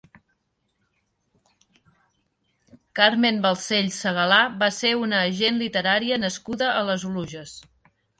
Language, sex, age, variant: Catalan, female, under 19, Central